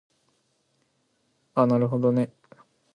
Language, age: Japanese, 19-29